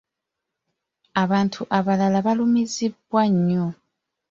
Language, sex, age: Ganda, female, 19-29